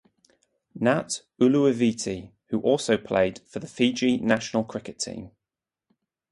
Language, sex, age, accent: English, male, 19-29, England English